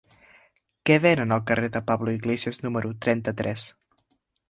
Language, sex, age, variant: Catalan, male, under 19, Central